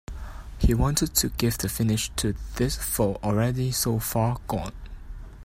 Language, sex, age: English, male, under 19